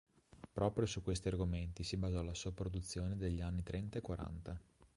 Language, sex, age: Italian, male, 30-39